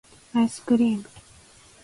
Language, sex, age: Japanese, female, 19-29